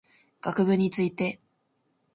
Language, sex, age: Japanese, female, under 19